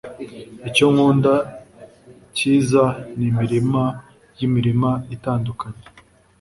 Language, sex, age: Kinyarwanda, male, 19-29